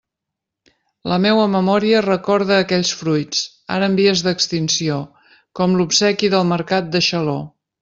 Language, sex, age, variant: Catalan, female, 50-59, Central